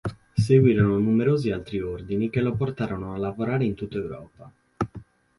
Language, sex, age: Italian, male, 19-29